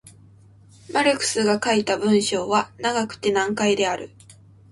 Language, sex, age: Japanese, female, 19-29